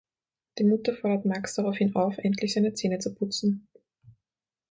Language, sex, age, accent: German, female, 19-29, Österreichisches Deutsch